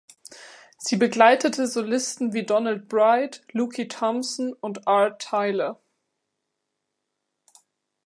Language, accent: German, Deutschland Deutsch